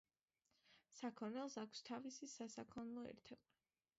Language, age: Georgian, under 19